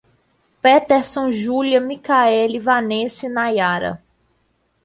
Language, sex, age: Portuguese, female, 30-39